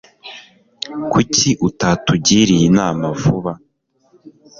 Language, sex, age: Kinyarwanda, male, 19-29